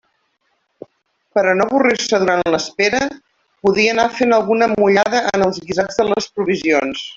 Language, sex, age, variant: Catalan, female, 40-49, Central